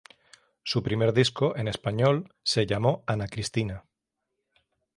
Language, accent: Spanish, España: Centro-Sur peninsular (Madrid, Toledo, Castilla-La Mancha); España: Sur peninsular (Andalucia, Extremadura, Murcia)